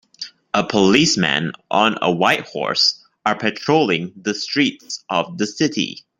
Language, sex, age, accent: English, male, 19-29, Malaysian English